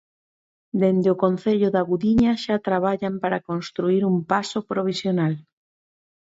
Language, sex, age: Galician, female, 40-49